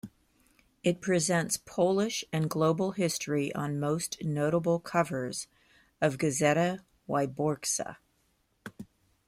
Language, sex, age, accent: English, female, 50-59, United States English